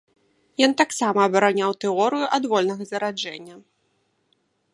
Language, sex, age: Belarusian, female, 19-29